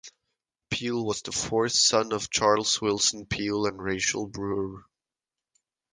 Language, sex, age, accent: English, male, 19-29, United States English